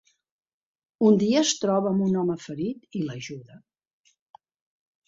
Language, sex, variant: Catalan, female, Central